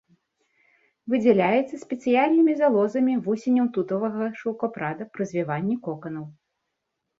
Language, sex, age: Belarusian, female, 40-49